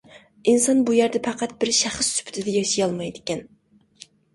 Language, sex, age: Uyghur, female, 19-29